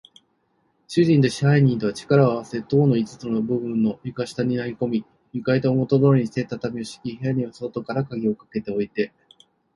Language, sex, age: Japanese, male, 40-49